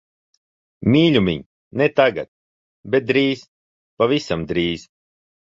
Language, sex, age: Latvian, male, 30-39